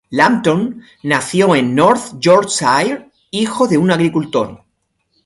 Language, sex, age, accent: Spanish, male, 50-59, España: Sur peninsular (Andalucia, Extremadura, Murcia)